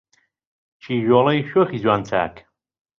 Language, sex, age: Central Kurdish, male, 50-59